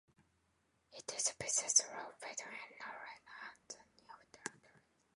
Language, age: English, 19-29